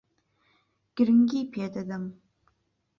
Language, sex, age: Central Kurdish, female, 19-29